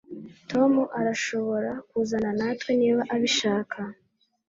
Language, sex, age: Kinyarwanda, female, 19-29